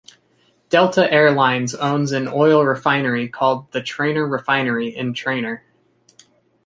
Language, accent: English, United States English